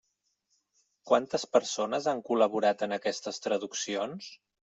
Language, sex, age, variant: Catalan, male, 30-39, Central